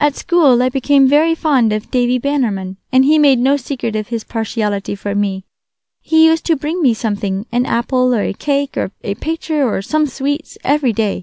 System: none